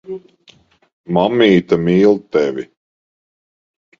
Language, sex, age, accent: Latvian, male, 40-49, Rigas